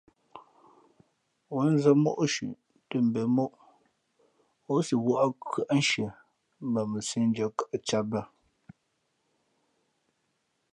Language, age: Fe'fe', 19-29